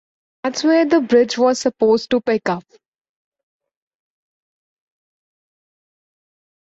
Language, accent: English, Canadian English